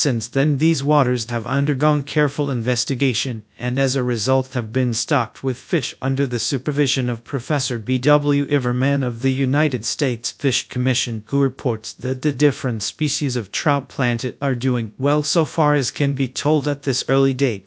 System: TTS, GradTTS